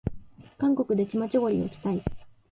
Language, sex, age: Japanese, female, 19-29